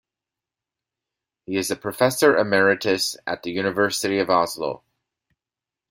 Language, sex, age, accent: English, male, 30-39, Canadian English